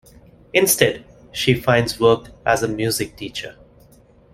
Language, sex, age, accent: English, male, 30-39, India and South Asia (India, Pakistan, Sri Lanka)